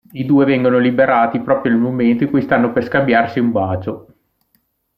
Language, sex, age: Italian, male, 30-39